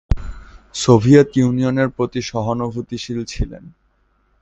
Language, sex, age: Bengali, male, under 19